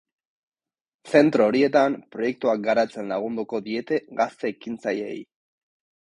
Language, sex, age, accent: Basque, male, 19-29, Mendebalekoa (Araba, Bizkaia, Gipuzkoako mendebaleko herri batzuk)